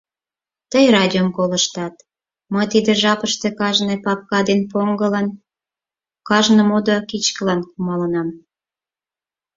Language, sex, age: Mari, female, 40-49